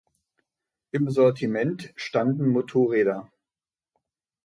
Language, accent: German, Deutschland Deutsch